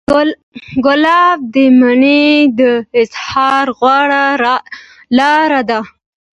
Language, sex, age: Pashto, female, 19-29